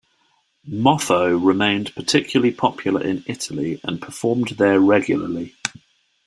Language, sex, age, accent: English, male, 30-39, England English